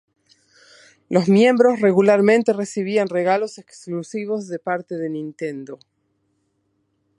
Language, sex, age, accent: Spanish, female, 50-59, Rioplatense: Argentina, Uruguay, este de Bolivia, Paraguay